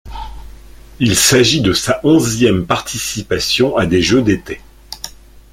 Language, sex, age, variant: French, male, 50-59, Français de métropole